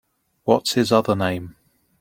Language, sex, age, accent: English, male, 30-39, England English